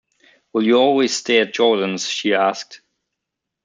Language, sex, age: English, male, 19-29